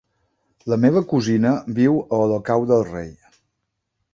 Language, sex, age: Catalan, male, 40-49